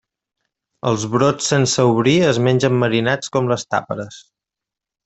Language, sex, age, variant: Catalan, male, 30-39, Central